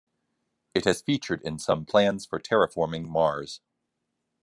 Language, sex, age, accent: English, male, 50-59, United States English